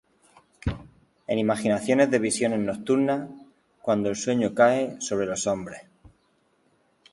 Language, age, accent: Spanish, 30-39, España: Sur peninsular (Andalucia, Extremadura, Murcia)